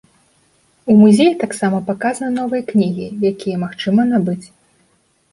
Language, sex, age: Belarusian, female, 19-29